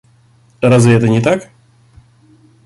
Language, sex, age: Russian, male, 30-39